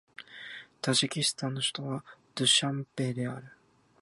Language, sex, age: Japanese, male, 19-29